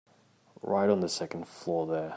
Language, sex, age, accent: English, male, 19-29, Australian English